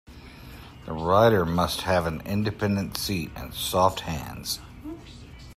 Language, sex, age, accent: English, male, 50-59, United States English